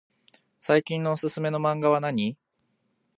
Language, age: Japanese, 19-29